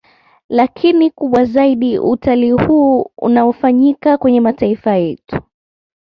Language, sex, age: Swahili, female, 19-29